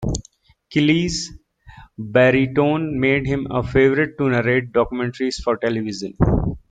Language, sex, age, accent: English, male, 19-29, United States English